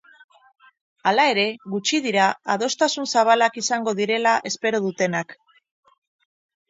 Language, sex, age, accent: Basque, female, 50-59, Erdialdekoa edo Nafarra (Gipuzkoa, Nafarroa)